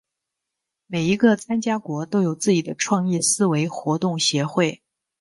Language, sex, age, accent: Chinese, male, 19-29, 出生地：北京市